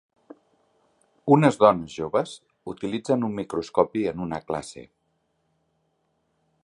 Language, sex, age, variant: Catalan, male, 50-59, Central